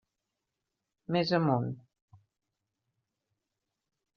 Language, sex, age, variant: Catalan, female, 40-49, Central